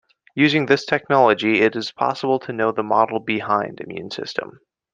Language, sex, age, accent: English, male, 19-29, United States English